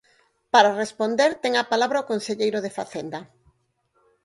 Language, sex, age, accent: Galician, female, 50-59, Normativo (estándar)